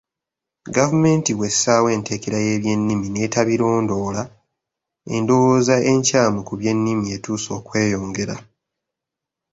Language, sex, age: Ganda, male, 19-29